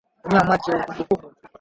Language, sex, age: Swahili, male, 19-29